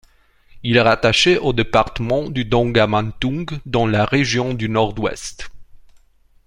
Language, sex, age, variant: French, male, 30-39, Français d'Europe